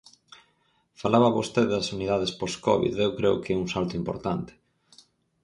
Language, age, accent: Galician, 19-29, Normativo (estándar)